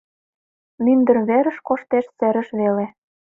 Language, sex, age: Mari, female, 19-29